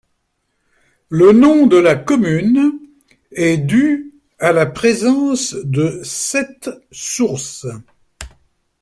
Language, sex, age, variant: French, male, 70-79, Français de métropole